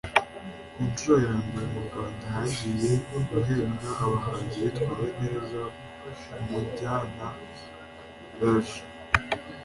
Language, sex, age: Kinyarwanda, male, under 19